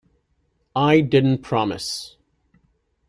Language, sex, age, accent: English, male, 40-49, India and South Asia (India, Pakistan, Sri Lanka)